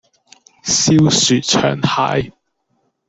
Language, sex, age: Cantonese, male, under 19